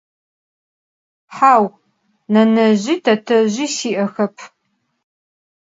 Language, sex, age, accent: Adyghe, female, 40-49, Кıэмгуй (Çemguy)